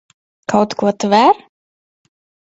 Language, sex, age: Latvian, female, 30-39